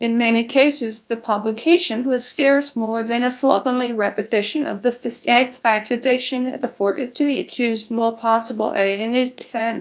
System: TTS, GlowTTS